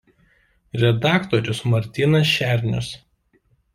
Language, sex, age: Lithuanian, male, 19-29